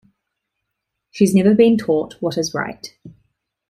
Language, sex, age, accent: English, female, 19-29, New Zealand English